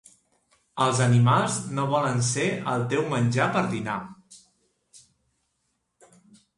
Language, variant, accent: Catalan, Central, central